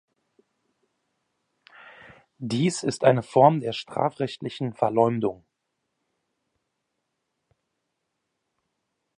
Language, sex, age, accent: German, male, 19-29, Deutschland Deutsch